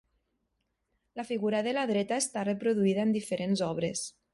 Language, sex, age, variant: Catalan, female, 30-39, Nord-Occidental